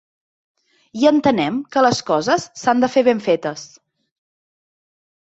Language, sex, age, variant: Catalan, female, 30-39, Central